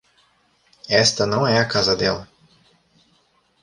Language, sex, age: Portuguese, male, 19-29